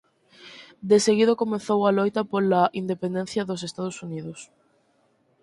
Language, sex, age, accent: Galician, female, 19-29, Normativo (estándar)